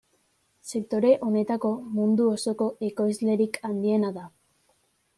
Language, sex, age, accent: Basque, female, under 19, Mendebalekoa (Araba, Bizkaia, Gipuzkoako mendebaleko herri batzuk)